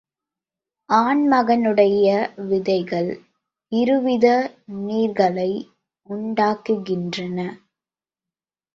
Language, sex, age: Tamil, female, under 19